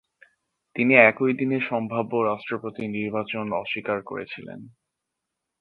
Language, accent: Bengali, Native; Bangladeshi